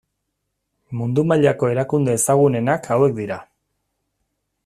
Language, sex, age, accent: Basque, male, 40-49, Erdialdekoa edo Nafarra (Gipuzkoa, Nafarroa)